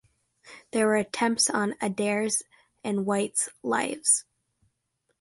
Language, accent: English, United States English